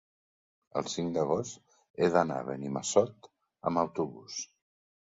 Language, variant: Catalan, Central